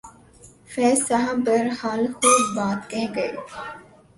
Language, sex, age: Urdu, female, 19-29